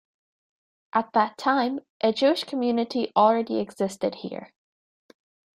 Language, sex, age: English, female, 19-29